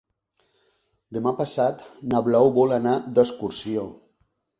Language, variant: Catalan, Central